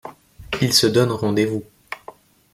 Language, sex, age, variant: French, male, under 19, Français de métropole